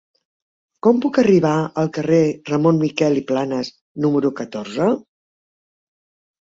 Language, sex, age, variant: Catalan, female, 60-69, Central